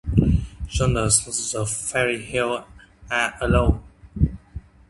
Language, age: English, 19-29